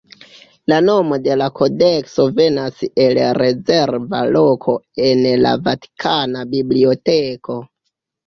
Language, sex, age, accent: Esperanto, male, 19-29, Internacia